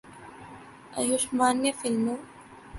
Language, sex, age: Urdu, female, 19-29